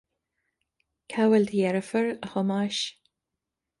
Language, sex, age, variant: Irish, female, 50-59, Gaeilge Uladh